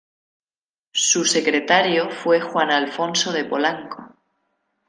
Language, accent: Spanish, España: Norte peninsular (Asturias, Castilla y León, Cantabria, País Vasco, Navarra, Aragón, La Rioja, Guadalajara, Cuenca)